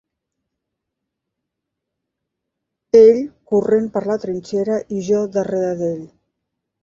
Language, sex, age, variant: Catalan, female, 50-59, Central